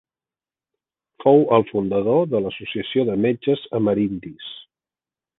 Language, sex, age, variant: Catalan, male, 50-59, Central